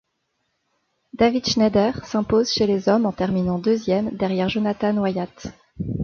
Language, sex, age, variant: French, female, 30-39, Français de métropole